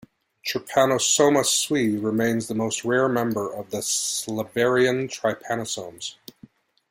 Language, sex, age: English, male, 40-49